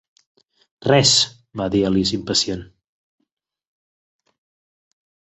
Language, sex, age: Catalan, male, 30-39